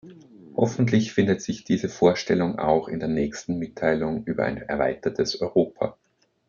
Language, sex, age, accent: German, male, 30-39, Österreichisches Deutsch